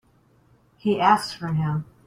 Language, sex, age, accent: English, female, 50-59, United States English